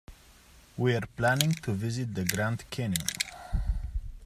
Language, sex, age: English, male, 30-39